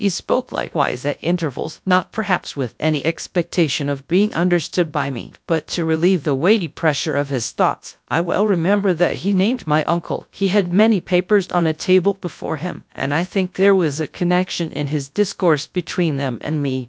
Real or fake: fake